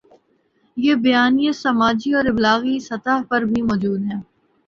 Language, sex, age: Urdu, female, 19-29